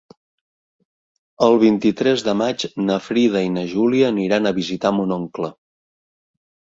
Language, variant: Catalan, Central